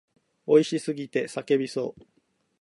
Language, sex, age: Japanese, male, 40-49